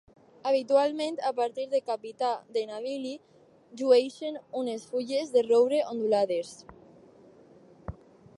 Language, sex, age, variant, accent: Catalan, female, under 19, Alacantí, valencià